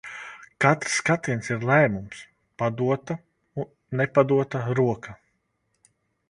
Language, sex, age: Latvian, male, 30-39